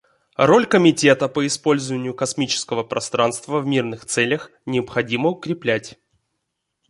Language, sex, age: Russian, male, 19-29